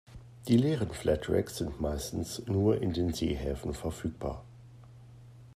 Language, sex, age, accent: German, male, 40-49, Deutschland Deutsch